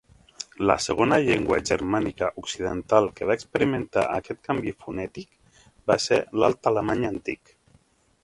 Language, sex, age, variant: Catalan, male, 40-49, Central